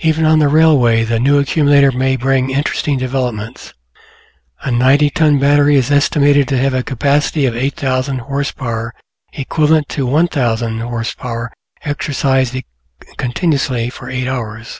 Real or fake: real